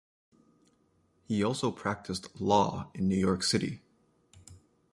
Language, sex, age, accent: English, male, 30-39, Canadian English